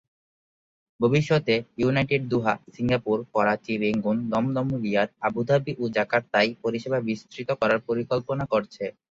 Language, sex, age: Bengali, male, 19-29